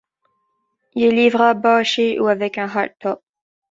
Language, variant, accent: French, Français d'Amérique du Nord, Français du Canada